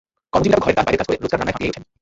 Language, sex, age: Bengali, male, 19-29